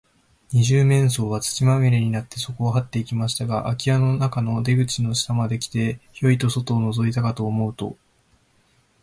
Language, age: Japanese, 19-29